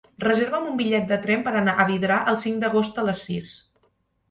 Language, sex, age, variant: Catalan, female, 19-29, Central